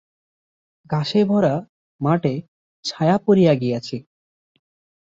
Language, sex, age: Bengali, male, 19-29